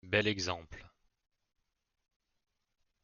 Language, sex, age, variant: French, male, 40-49, Français de métropole